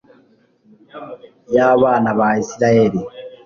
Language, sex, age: Kinyarwanda, male, 19-29